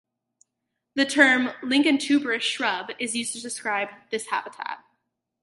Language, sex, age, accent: English, female, under 19, United States English